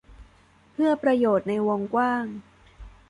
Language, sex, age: Thai, female, 19-29